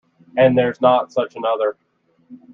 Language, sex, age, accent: English, male, 30-39, United States English